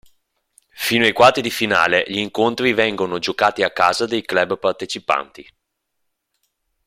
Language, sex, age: Italian, male, 30-39